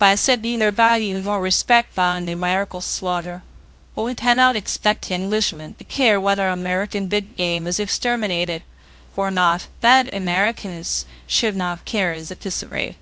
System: TTS, VITS